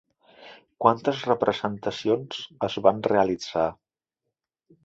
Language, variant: Catalan, Central